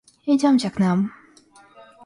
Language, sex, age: Russian, female, under 19